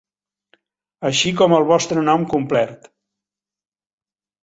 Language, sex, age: Catalan, male, 70-79